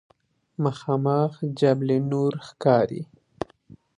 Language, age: Pashto, 19-29